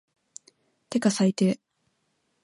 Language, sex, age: Japanese, female, 19-29